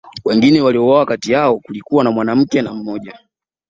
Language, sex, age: Swahili, male, 19-29